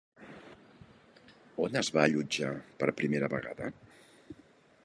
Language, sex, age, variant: Catalan, male, 60-69, Central